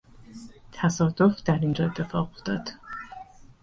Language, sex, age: Persian, female, 40-49